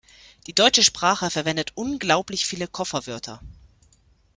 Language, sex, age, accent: German, female, 19-29, Deutschland Deutsch